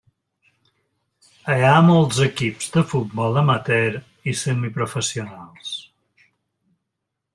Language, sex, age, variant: Catalan, male, 50-59, Balear